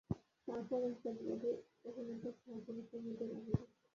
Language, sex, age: Bengali, female, 19-29